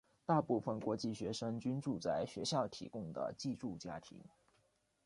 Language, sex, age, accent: Chinese, male, 19-29, 出生地：福建省